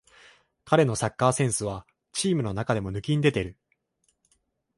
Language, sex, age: Japanese, male, 19-29